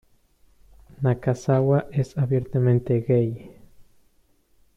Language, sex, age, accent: Spanish, male, 19-29, Andino-Pacífico: Colombia, Perú, Ecuador, oeste de Bolivia y Venezuela andina